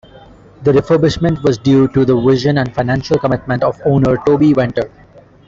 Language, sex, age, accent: English, male, 19-29, India and South Asia (India, Pakistan, Sri Lanka)